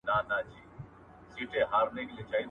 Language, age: Pashto, 30-39